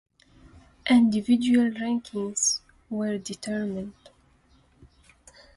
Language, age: English, 19-29